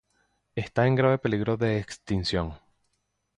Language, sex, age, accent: Spanish, male, 40-49, Caribe: Cuba, Venezuela, Puerto Rico, República Dominicana, Panamá, Colombia caribeña, México caribeño, Costa del golfo de México